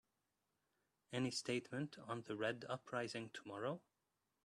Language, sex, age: English, male, 30-39